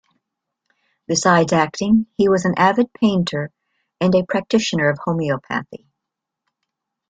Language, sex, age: English, female, 60-69